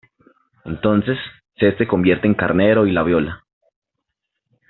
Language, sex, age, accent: Spanish, male, 19-29, Andino-Pacífico: Colombia, Perú, Ecuador, oeste de Bolivia y Venezuela andina